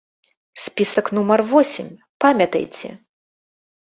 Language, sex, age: Belarusian, female, 40-49